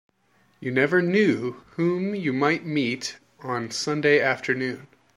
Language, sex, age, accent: English, male, 30-39, United States English